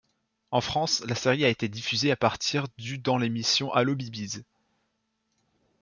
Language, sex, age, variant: French, male, 19-29, Français de métropole